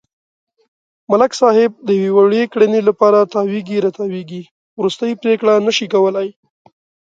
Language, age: Pashto, 19-29